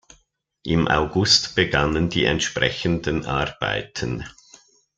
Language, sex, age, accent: German, male, 60-69, Schweizerdeutsch